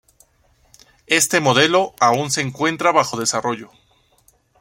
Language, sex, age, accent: Spanish, male, 19-29, Andino-Pacífico: Colombia, Perú, Ecuador, oeste de Bolivia y Venezuela andina